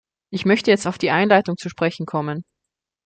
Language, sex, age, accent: German, female, 19-29, Österreichisches Deutsch